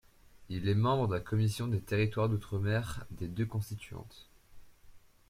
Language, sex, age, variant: French, male, 19-29, Français de métropole